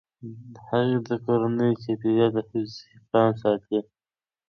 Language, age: Pashto, 19-29